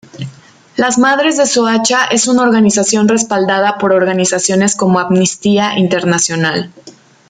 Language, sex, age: Spanish, female, 30-39